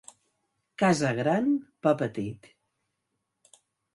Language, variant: Catalan, Central